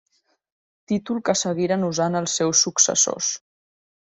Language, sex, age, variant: Catalan, female, 30-39, Central